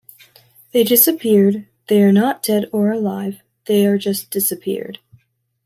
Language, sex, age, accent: English, female, 19-29, United States English